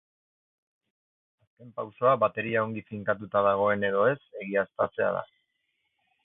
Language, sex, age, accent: Basque, male, 40-49, Erdialdekoa edo Nafarra (Gipuzkoa, Nafarroa)